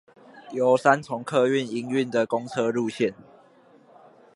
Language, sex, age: Chinese, male, under 19